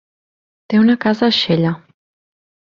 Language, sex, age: Catalan, female, 19-29